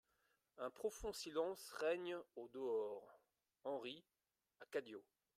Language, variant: French, Français de métropole